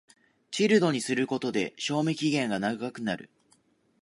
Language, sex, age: Japanese, male, 19-29